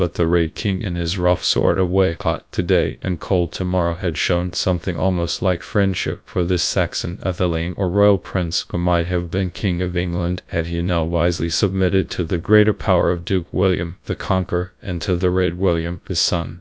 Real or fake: fake